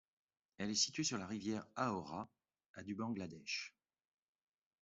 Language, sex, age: French, male, 40-49